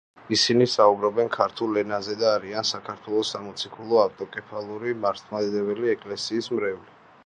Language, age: Georgian, 19-29